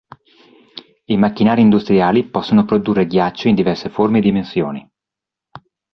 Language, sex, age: Italian, male, 40-49